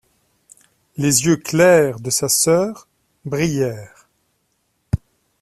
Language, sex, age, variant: French, male, 40-49, Français de métropole